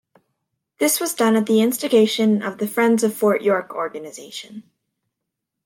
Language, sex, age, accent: English, female, under 19, Canadian English